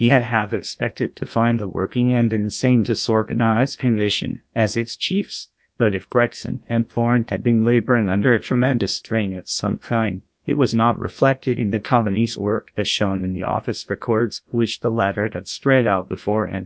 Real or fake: fake